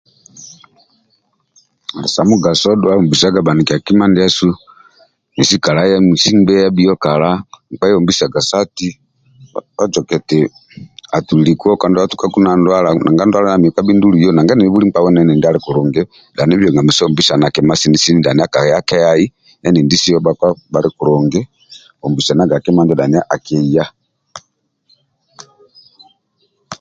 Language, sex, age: Amba (Uganda), male, 50-59